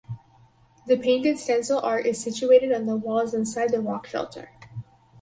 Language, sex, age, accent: English, female, under 19, United States English